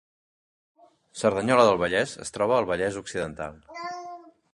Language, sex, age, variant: Catalan, male, 30-39, Central